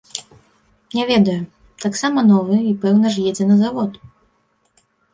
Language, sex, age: Belarusian, female, 19-29